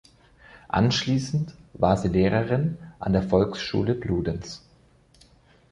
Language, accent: German, Österreichisches Deutsch